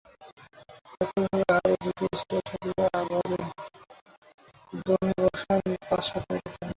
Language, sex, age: Bengali, male, 19-29